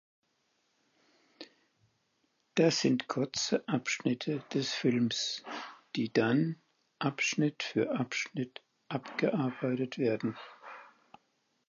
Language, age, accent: German, 70-79, Deutschland Deutsch